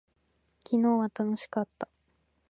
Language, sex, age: Japanese, female, 19-29